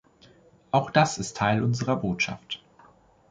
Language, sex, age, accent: German, male, 19-29, Deutschland Deutsch